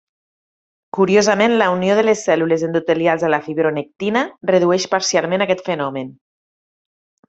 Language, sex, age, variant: Catalan, female, 30-39, Nord-Occidental